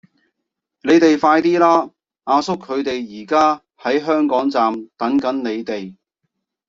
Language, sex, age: Cantonese, male, 40-49